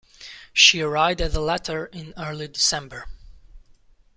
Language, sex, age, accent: English, male, 19-29, United States English